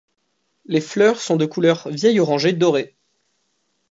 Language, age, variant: French, 19-29, Français de métropole